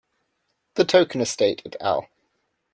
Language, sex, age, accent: English, male, 19-29, England English